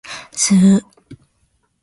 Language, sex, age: Japanese, female, 19-29